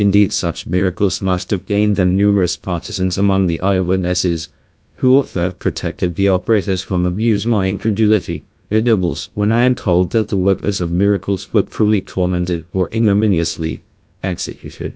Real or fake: fake